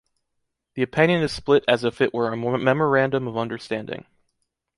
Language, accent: English, United States English